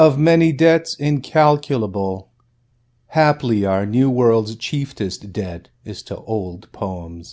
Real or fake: real